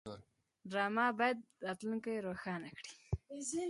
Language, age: Pashto, under 19